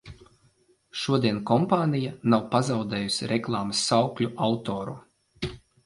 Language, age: Latvian, 40-49